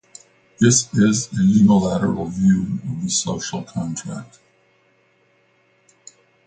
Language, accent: English, United States English